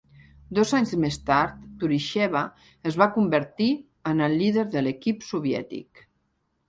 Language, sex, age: Catalan, female, 50-59